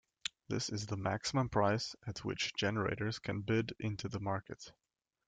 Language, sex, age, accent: English, male, 19-29, United States English